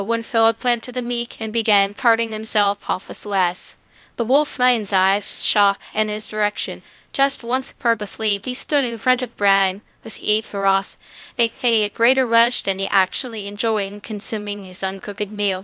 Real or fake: fake